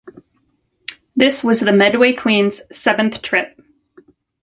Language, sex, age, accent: English, female, 40-49, United States English